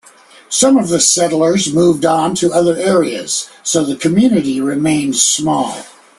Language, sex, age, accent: English, male, 50-59, United States English